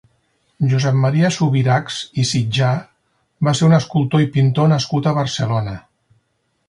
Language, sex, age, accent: Catalan, male, 50-59, Lleidatà